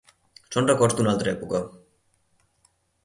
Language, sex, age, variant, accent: Catalan, male, 19-29, Central, Barceloní